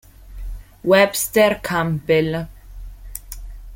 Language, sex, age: Italian, female, 19-29